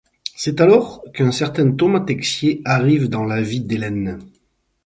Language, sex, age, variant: French, male, 50-59, Français de métropole